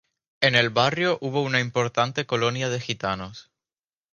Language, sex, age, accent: Spanish, male, 19-29, España: Islas Canarias